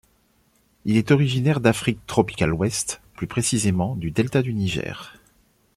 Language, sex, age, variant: French, male, 40-49, Français de métropole